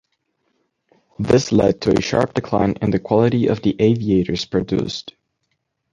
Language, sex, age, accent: English, male, under 19, United States English